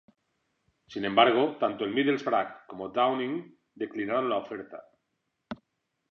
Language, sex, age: Spanish, male, 40-49